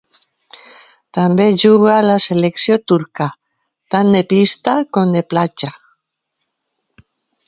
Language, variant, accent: Catalan, Valencià central, valencià